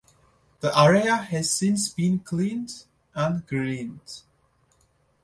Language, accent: English, Turkish